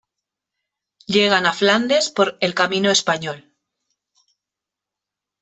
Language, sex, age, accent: Spanish, female, 50-59, España: Centro-Sur peninsular (Madrid, Toledo, Castilla-La Mancha)